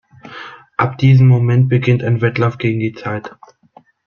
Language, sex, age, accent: German, male, 19-29, Deutschland Deutsch